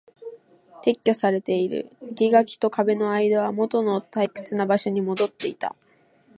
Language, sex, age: Japanese, female, under 19